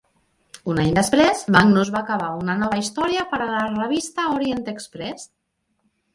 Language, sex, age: Catalan, female, 40-49